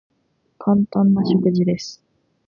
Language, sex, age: Japanese, female, 19-29